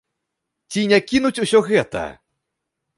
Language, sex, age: Belarusian, male, 19-29